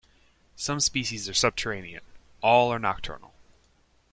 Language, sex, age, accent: English, male, 19-29, United States English